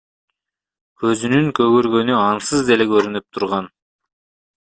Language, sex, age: Kyrgyz, male, 30-39